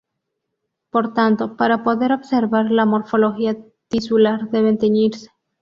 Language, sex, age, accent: Spanish, female, under 19, México